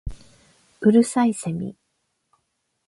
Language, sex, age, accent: Japanese, female, 50-59, 関西; 関東